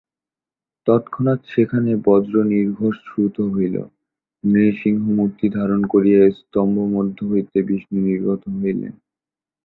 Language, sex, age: Bengali, male, 19-29